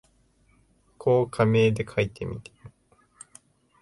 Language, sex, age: Japanese, male, 19-29